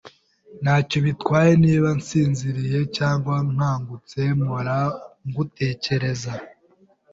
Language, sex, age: Kinyarwanda, male, 19-29